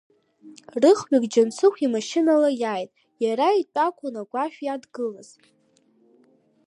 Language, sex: Abkhazian, female